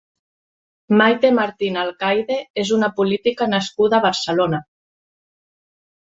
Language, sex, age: Catalan, female, 30-39